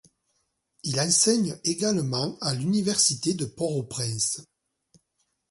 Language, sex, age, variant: French, male, 40-49, Français de métropole